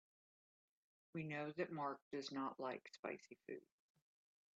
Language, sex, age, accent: English, female, 50-59, United States English